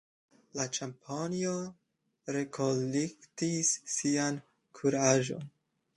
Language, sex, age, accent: Esperanto, male, 19-29, Internacia